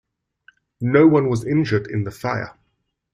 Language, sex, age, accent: English, male, 40-49, Southern African (South Africa, Zimbabwe, Namibia)